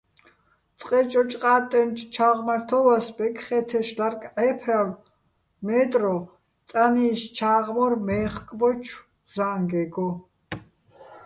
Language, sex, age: Bats, female, 70-79